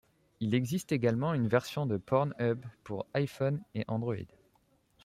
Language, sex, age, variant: French, male, 30-39, Français de métropole